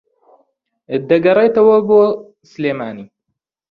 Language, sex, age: Central Kurdish, male, 19-29